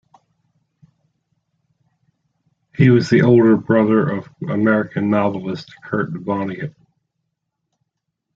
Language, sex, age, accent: English, male, 40-49, United States English